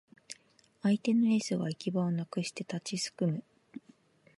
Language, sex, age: Japanese, female, 19-29